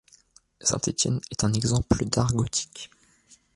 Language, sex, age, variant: French, male, 19-29, Français de métropole